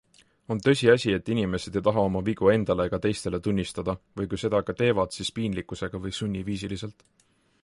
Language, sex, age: Estonian, male, 19-29